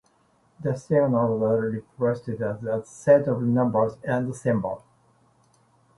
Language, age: English, 50-59